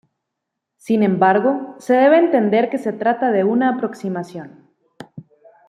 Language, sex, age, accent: Spanish, female, 30-39, México